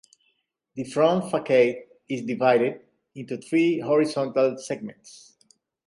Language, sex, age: English, male, 40-49